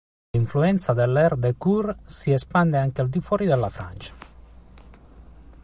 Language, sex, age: Italian, male, 30-39